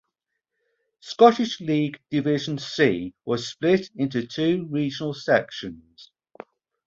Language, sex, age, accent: English, male, 40-49, England English